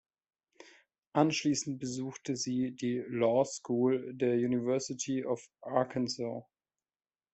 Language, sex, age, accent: German, male, 30-39, Deutschland Deutsch